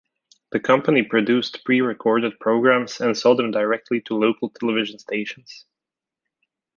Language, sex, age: English, male, 19-29